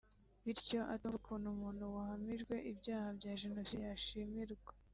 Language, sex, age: Kinyarwanda, female, 19-29